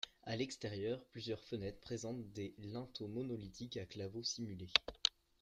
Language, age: French, under 19